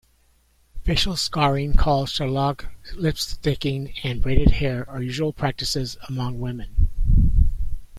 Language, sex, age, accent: English, male, 60-69, United States English